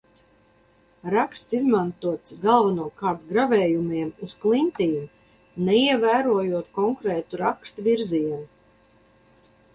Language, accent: Latvian, Kurzeme